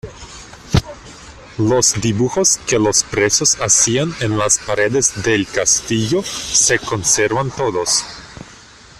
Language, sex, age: Spanish, male, 30-39